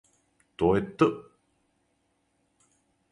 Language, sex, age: Serbian, male, 50-59